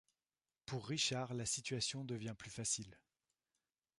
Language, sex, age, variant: French, male, 30-39, Français de métropole